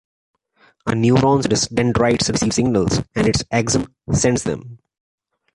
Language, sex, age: English, male, 30-39